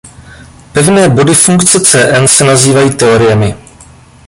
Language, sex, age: Czech, male, 40-49